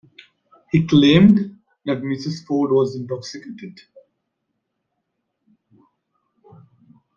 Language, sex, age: English, male, 19-29